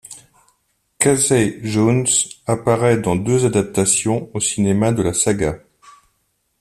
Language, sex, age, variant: French, male, 50-59, Français de métropole